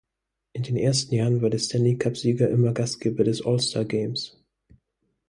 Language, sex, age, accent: German, male, 19-29, Deutschland Deutsch